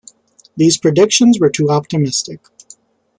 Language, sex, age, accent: English, male, 19-29, United States English